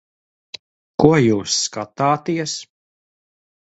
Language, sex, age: Latvian, male, 40-49